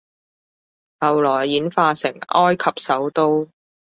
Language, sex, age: Cantonese, female, 19-29